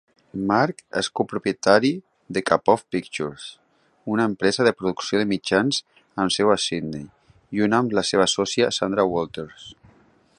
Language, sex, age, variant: Catalan, male, 40-49, Central